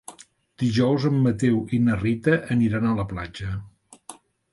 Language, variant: Catalan, Central